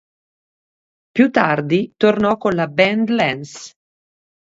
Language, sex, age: Italian, female, 40-49